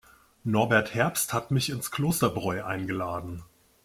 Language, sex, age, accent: German, male, 40-49, Deutschland Deutsch